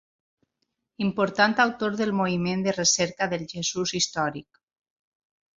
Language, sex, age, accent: Catalan, female, 40-49, valencià